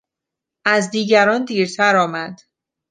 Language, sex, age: Persian, female, 30-39